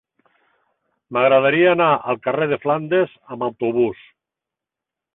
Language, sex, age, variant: Catalan, male, 50-59, Septentrional